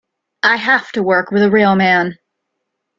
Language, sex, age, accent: English, female, 19-29, United States English